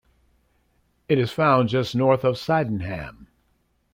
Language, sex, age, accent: English, male, 60-69, United States English